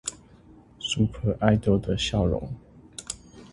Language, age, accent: Chinese, 30-39, 出生地：臺中市